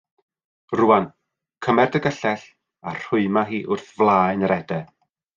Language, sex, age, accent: Welsh, male, 40-49, Y Deyrnas Unedig Cymraeg